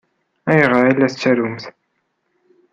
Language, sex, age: Kabyle, male, 19-29